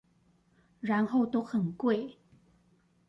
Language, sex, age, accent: Chinese, female, 40-49, 出生地：臺北市